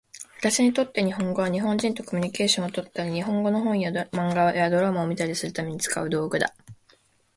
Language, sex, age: Japanese, female, 19-29